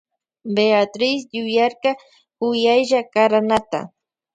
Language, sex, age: Loja Highland Quichua, female, 19-29